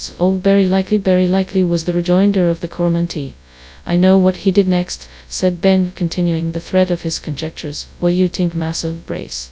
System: TTS, FastPitch